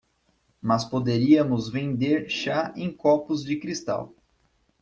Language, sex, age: Portuguese, male, 19-29